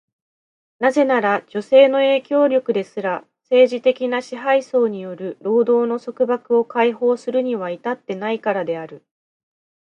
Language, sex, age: Japanese, female, 30-39